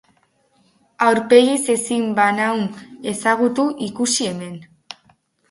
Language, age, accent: Basque, under 19, Mendebalekoa (Araba, Bizkaia, Gipuzkoako mendebaleko herri batzuk)